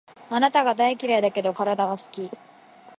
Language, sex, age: Japanese, female, 19-29